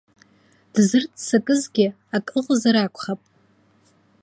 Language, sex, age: Abkhazian, female, 19-29